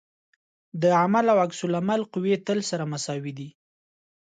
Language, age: Pashto, 30-39